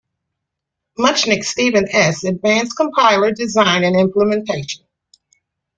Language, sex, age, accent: English, female, 50-59, United States English